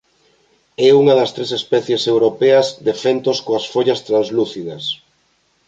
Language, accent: Galician, Normativo (estándar)